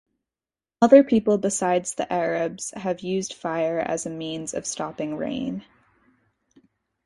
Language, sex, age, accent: English, female, 19-29, United States English